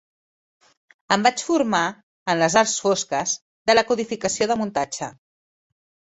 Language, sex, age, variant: Catalan, female, 50-59, Central